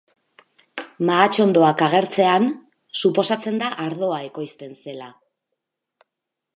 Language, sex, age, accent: Basque, female, 40-49, Erdialdekoa edo Nafarra (Gipuzkoa, Nafarroa)